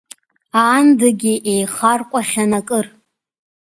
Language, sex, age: Abkhazian, female, 19-29